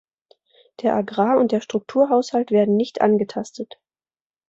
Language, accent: German, Deutschland Deutsch